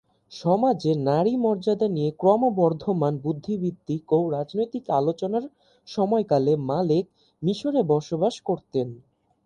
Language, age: Bengali, 19-29